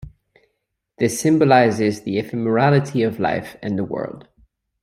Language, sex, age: English, male, 30-39